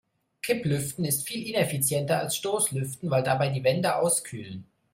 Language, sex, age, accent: German, male, 30-39, Deutschland Deutsch